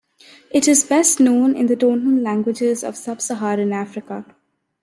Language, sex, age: English, female, under 19